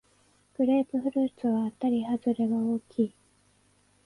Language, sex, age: Japanese, female, 19-29